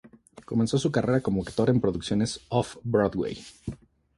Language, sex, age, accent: Spanish, male, 30-39, México